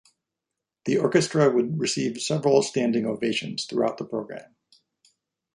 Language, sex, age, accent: English, male, 40-49, United States English